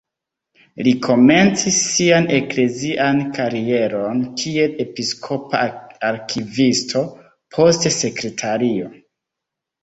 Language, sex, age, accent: Esperanto, male, 30-39, Internacia